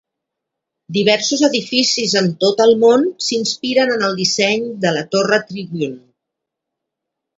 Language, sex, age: Catalan, female, 60-69